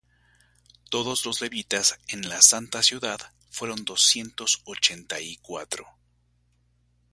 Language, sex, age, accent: Spanish, male, 50-59, México